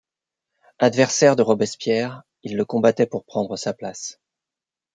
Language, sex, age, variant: French, male, 50-59, Français de métropole